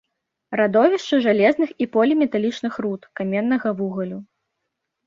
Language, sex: Belarusian, female